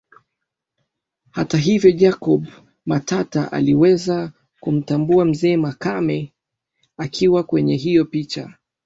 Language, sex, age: Swahili, male, 19-29